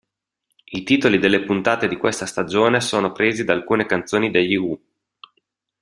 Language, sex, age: Italian, male, 30-39